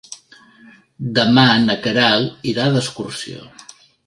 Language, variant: Catalan, Central